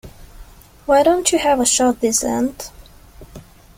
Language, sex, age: English, female, 19-29